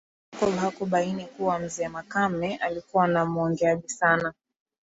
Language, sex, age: Swahili, female, 19-29